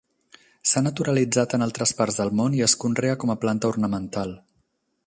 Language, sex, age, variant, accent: Catalan, male, 30-39, Central, central